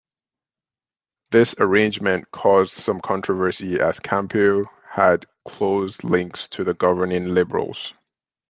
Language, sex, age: English, male, 30-39